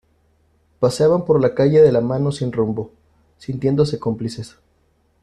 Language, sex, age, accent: Spanish, male, 30-39, México